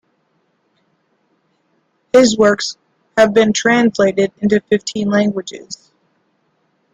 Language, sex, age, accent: English, female, 19-29, United States English